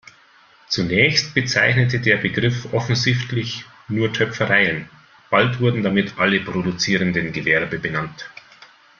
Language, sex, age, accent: German, male, 40-49, Deutschland Deutsch